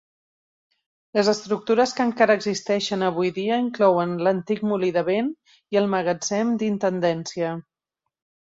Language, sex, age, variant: Catalan, female, 50-59, Central